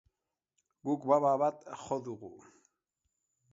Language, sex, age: Basque, male, 50-59